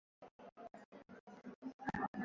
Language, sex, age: Swahili, male, 19-29